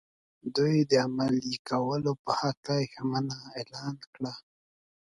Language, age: Pashto, 19-29